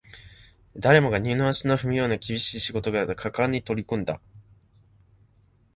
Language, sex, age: Japanese, male, 19-29